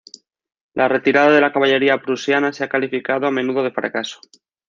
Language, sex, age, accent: Spanish, male, 19-29, España: Norte peninsular (Asturias, Castilla y León, Cantabria, País Vasco, Navarra, Aragón, La Rioja, Guadalajara, Cuenca)